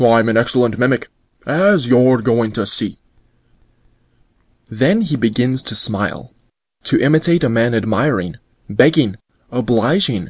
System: none